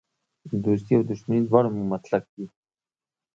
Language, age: Pashto, 40-49